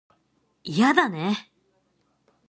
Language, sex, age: Japanese, female, 19-29